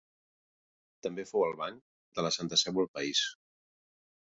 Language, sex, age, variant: Catalan, male, 50-59, Central